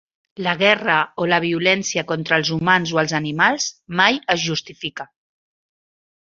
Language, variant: Catalan, Central